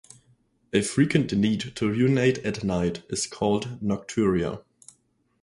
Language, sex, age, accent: English, male, 19-29, German English